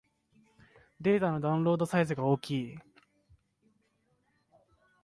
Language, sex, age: Japanese, male, under 19